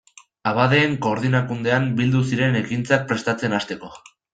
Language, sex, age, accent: Basque, male, 19-29, Erdialdekoa edo Nafarra (Gipuzkoa, Nafarroa)